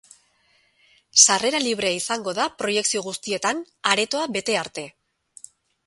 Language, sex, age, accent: Basque, female, 40-49, Erdialdekoa edo Nafarra (Gipuzkoa, Nafarroa)